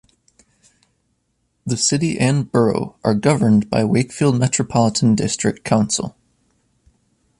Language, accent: English, United States English